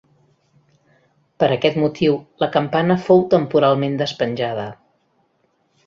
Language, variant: Catalan, Central